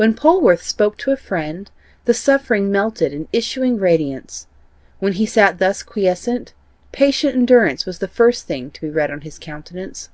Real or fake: real